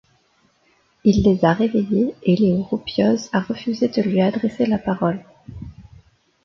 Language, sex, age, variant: French, female, 30-39, Français de métropole